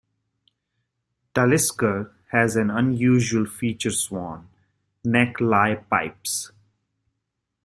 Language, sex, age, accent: English, male, 19-29, United States English